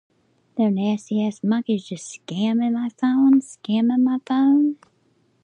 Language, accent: English, United States English